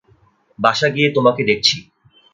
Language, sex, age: Bengali, male, 19-29